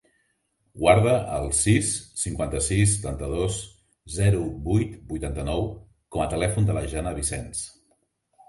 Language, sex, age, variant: Catalan, male, 40-49, Central